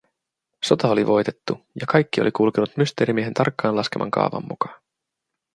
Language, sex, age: Finnish, male, 30-39